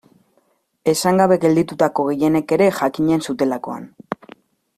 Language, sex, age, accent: Basque, female, 30-39, Mendebalekoa (Araba, Bizkaia, Gipuzkoako mendebaleko herri batzuk)